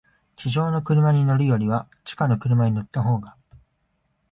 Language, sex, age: Japanese, male, 19-29